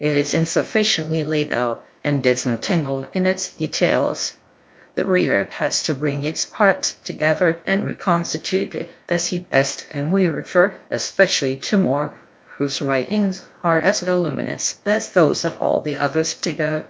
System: TTS, GlowTTS